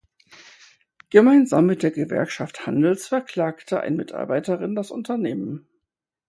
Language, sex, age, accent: German, female, 50-59, Deutschland Deutsch